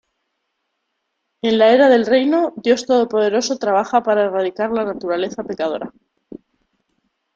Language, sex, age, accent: Spanish, female, 30-39, España: Centro-Sur peninsular (Madrid, Toledo, Castilla-La Mancha)